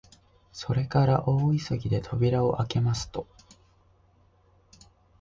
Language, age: Japanese, 19-29